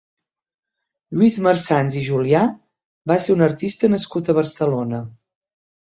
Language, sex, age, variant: Catalan, female, 50-59, Central